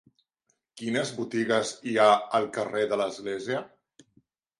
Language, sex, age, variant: Catalan, male, 50-59, Central